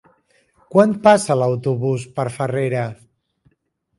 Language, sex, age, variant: Catalan, male, 40-49, Central